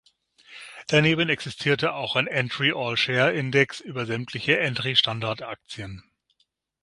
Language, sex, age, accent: German, male, 50-59, Deutschland Deutsch; Süddeutsch